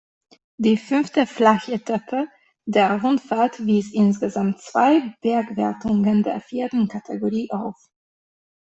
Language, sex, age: German, female, 19-29